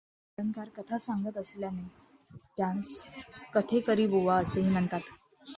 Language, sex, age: Marathi, female, 19-29